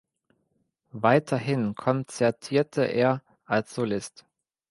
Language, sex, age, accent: German, male, 30-39, Deutschland Deutsch